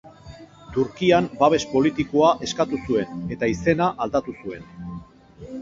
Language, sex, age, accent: Basque, male, 50-59, Erdialdekoa edo Nafarra (Gipuzkoa, Nafarroa)